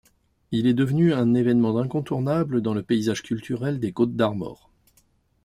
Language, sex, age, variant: French, male, 50-59, Français de métropole